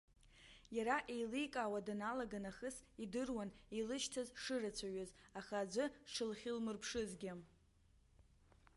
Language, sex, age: Abkhazian, female, 19-29